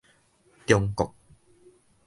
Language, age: Min Nan Chinese, 19-29